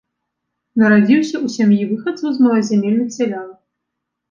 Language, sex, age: Belarusian, female, 19-29